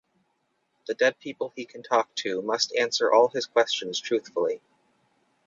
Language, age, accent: English, 19-29, United States English